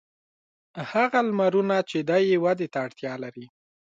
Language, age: Pashto, 19-29